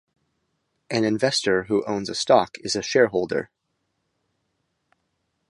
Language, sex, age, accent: English, male, 19-29, United States English